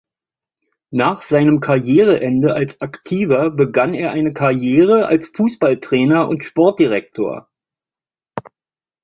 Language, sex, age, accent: German, male, 50-59, Deutschland Deutsch